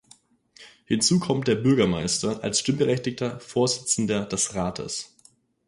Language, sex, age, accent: German, male, 19-29, Deutschland Deutsch